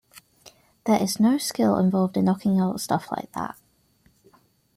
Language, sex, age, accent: English, female, 19-29, England English